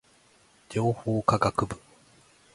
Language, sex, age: Japanese, male, 40-49